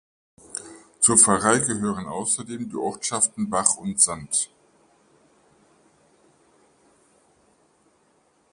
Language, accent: German, Deutschland Deutsch